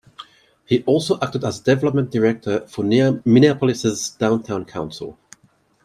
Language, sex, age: English, male, 19-29